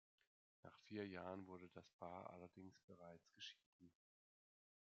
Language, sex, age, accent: German, male, 30-39, Deutschland Deutsch